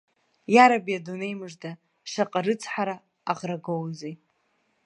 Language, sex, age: Abkhazian, female, under 19